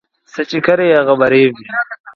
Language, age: Pashto, 19-29